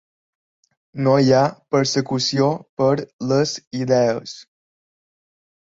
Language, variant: Catalan, Balear